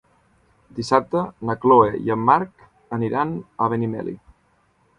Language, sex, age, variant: Catalan, male, 19-29, Central